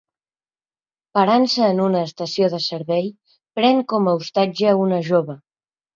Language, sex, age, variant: Catalan, male, under 19, Central